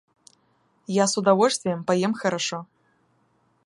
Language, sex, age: Russian, female, 19-29